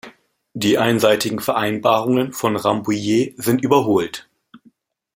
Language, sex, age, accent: German, male, 30-39, Deutschland Deutsch